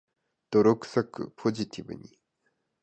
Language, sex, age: Japanese, male, 30-39